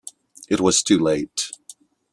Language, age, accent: English, 40-49, United States English